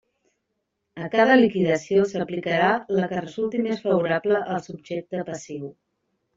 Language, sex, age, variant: Catalan, female, 30-39, Central